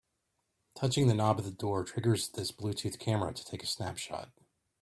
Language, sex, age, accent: English, male, 40-49, United States English